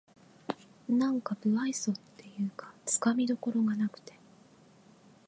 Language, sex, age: Japanese, female, 30-39